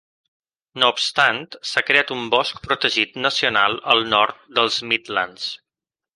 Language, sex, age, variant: Catalan, male, 30-39, Balear